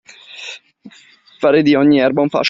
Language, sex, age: Italian, male, 19-29